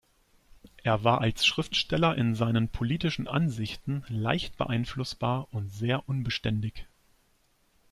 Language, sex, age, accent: German, male, 30-39, Deutschland Deutsch